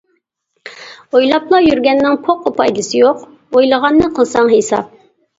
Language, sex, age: Uyghur, female, 19-29